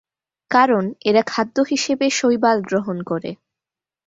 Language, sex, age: Bengali, female, 19-29